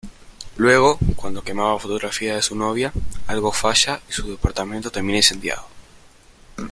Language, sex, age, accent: Spanish, male, under 19, Rioplatense: Argentina, Uruguay, este de Bolivia, Paraguay